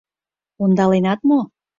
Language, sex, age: Mari, female, 30-39